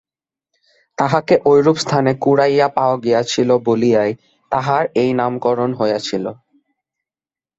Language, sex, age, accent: Bengali, male, 19-29, Bengali